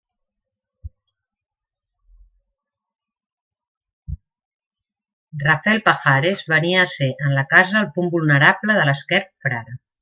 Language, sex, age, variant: Catalan, male, 50-59, Central